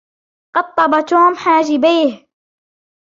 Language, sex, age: Arabic, female, 19-29